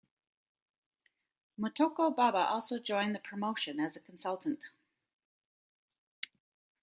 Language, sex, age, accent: English, female, 50-59, Canadian English